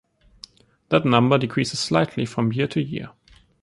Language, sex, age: English, male, under 19